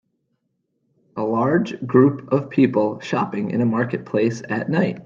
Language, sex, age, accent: English, male, 30-39, United States English